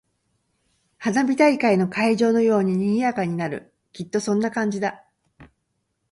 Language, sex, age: Japanese, female, 50-59